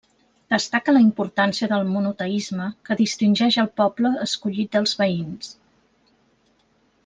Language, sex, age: Catalan, female, 40-49